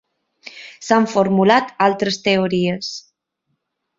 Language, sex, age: Catalan, female, 30-39